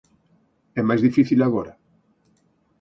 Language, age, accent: Galician, 50-59, Central (gheada)